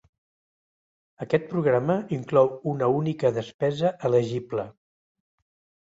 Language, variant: Catalan, Central